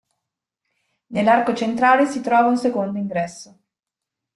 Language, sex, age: Italian, female, 40-49